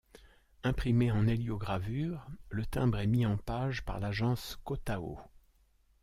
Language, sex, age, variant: French, male, 60-69, Français de métropole